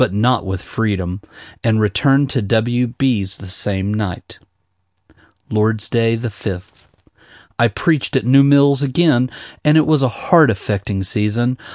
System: none